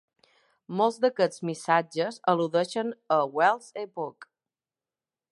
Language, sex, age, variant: Catalan, female, 30-39, Balear